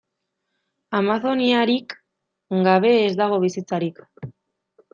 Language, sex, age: Basque, female, 19-29